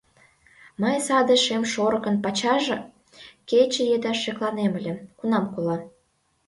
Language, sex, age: Mari, female, under 19